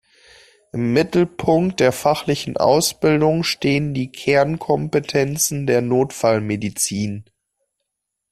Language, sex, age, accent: German, male, 19-29, Deutschland Deutsch